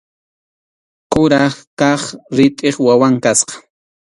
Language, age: Arequipa-La Unión Quechua, 30-39